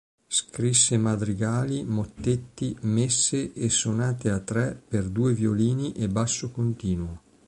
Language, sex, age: Italian, male, 50-59